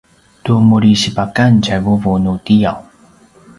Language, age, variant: Paiwan, 30-39, pinayuanan a kinaikacedasan (東排灣語)